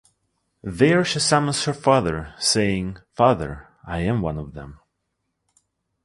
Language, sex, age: English, male, 30-39